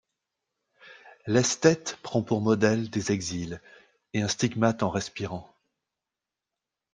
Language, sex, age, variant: French, male, 40-49, Français de métropole